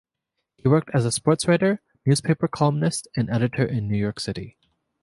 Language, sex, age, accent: English, male, 19-29, Canadian English